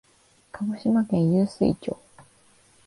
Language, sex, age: Japanese, female, 19-29